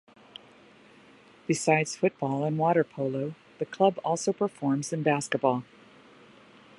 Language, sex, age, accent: English, female, 60-69, United States English